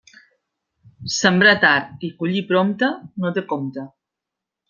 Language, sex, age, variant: Catalan, female, 50-59, Central